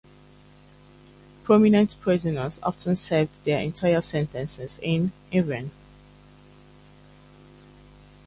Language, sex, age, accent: English, female, 30-39, England English